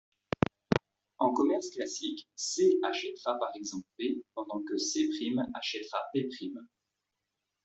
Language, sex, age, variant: French, male, 30-39, Français de métropole